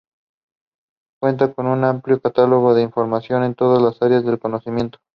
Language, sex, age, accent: Spanish, male, 19-29, México